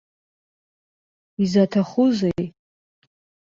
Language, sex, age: Abkhazian, female, 19-29